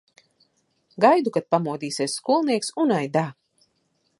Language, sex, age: Latvian, female, 30-39